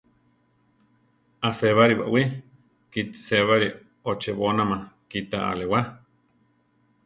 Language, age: Central Tarahumara, 30-39